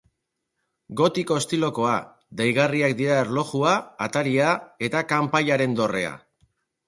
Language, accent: Basque, Erdialdekoa edo Nafarra (Gipuzkoa, Nafarroa)